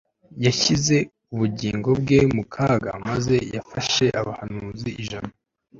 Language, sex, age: Kinyarwanda, male, 19-29